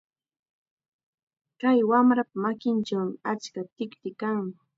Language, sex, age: Chiquián Ancash Quechua, female, 19-29